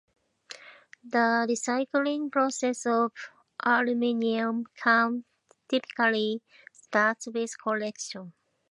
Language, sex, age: English, female, 50-59